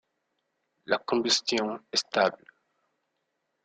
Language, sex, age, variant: French, male, 30-39, Français d'Afrique subsaharienne et des îles africaines